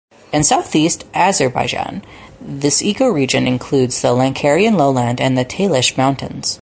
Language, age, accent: English, 19-29, Canadian English